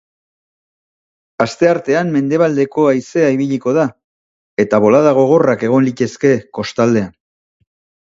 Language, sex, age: Basque, male, 50-59